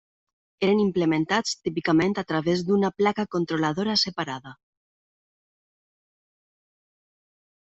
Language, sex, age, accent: Catalan, female, 40-49, valencià